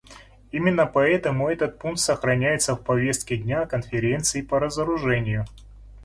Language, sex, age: Russian, male, 40-49